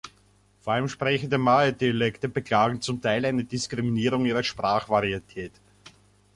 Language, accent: German, Österreichisches Deutsch